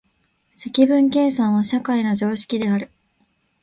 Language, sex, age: Japanese, female, under 19